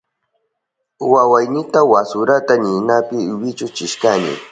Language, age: Southern Pastaza Quechua, 30-39